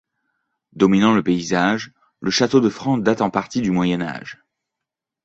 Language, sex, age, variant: French, male, 30-39, Français de métropole